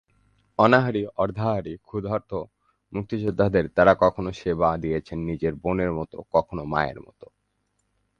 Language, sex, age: Bengali, male, 19-29